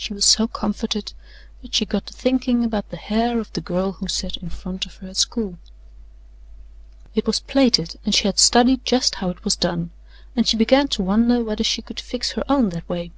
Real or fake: real